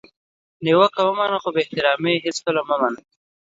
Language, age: Pashto, 19-29